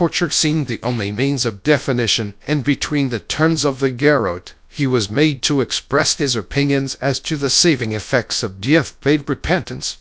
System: TTS, GradTTS